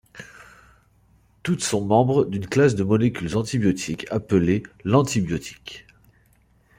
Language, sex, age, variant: French, male, 30-39, Français de métropole